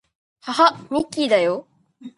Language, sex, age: Japanese, female, under 19